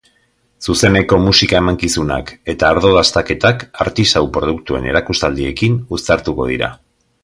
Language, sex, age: Basque, male, 50-59